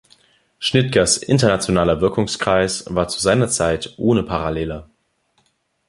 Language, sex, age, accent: German, male, 19-29, Deutschland Deutsch